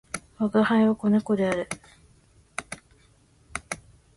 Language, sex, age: Japanese, female, 19-29